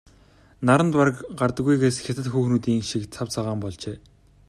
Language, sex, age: Mongolian, male, 19-29